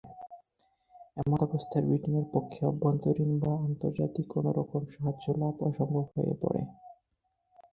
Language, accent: Bengali, Native